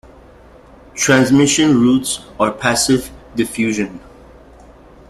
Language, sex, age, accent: English, male, 30-39, United States English